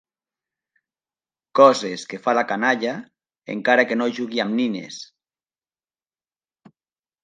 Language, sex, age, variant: Catalan, male, 40-49, Nord-Occidental